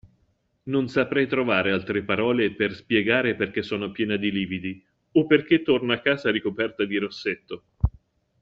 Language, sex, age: Italian, male, 50-59